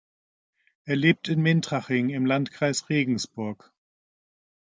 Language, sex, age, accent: German, male, 50-59, Deutschland Deutsch